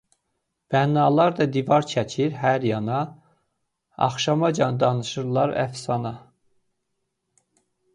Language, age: Azerbaijani, 30-39